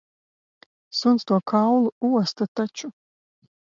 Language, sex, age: Latvian, female, 40-49